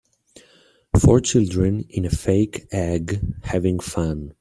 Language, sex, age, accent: English, male, 40-49, United States English